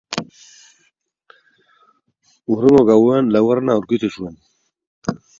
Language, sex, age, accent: Basque, male, 60-69, Mendebalekoa (Araba, Bizkaia, Gipuzkoako mendebaleko herri batzuk)